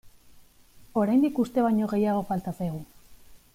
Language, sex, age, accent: Basque, female, 30-39, Erdialdekoa edo Nafarra (Gipuzkoa, Nafarroa)